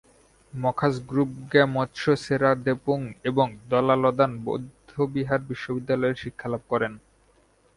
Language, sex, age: Bengali, male, 19-29